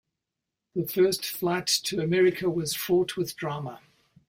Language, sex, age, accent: English, male, 70-79, New Zealand English